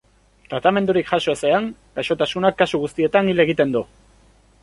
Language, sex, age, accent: Basque, male, 19-29, Erdialdekoa edo Nafarra (Gipuzkoa, Nafarroa)